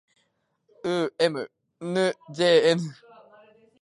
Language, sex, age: Japanese, male, 19-29